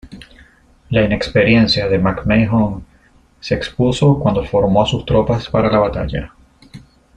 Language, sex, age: Spanish, male, 30-39